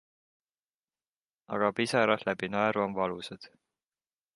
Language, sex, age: Estonian, male, 19-29